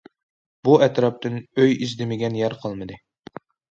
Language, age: Uyghur, 19-29